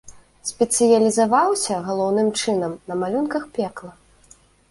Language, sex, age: Belarusian, female, 19-29